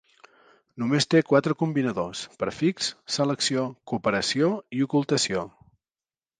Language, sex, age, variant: Catalan, male, 40-49, Central